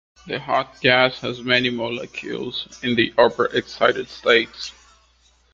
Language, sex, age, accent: English, male, 19-29, United States English